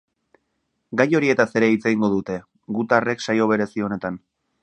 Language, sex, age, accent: Basque, male, 30-39, Mendebalekoa (Araba, Bizkaia, Gipuzkoako mendebaleko herri batzuk)